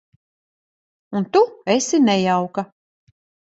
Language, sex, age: Latvian, female, 40-49